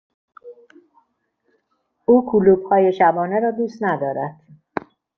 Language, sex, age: Persian, female, 50-59